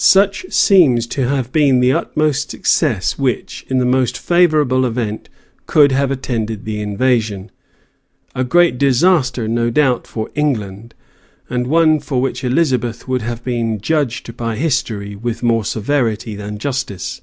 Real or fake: real